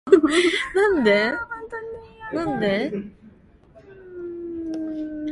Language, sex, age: Korean, female, 19-29